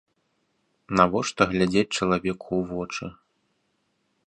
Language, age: Belarusian, 19-29